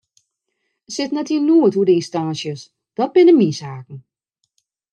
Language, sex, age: Western Frisian, female, 40-49